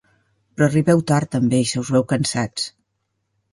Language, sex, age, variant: Catalan, female, 50-59, Central